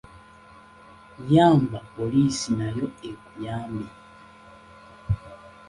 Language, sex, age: Ganda, male, 19-29